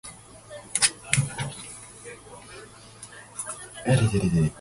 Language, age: English, 19-29